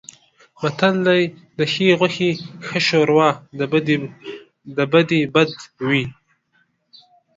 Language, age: Pashto, 19-29